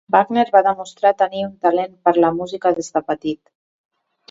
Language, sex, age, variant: Catalan, female, 40-49, Central